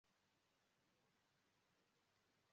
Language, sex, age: Kinyarwanda, female, 19-29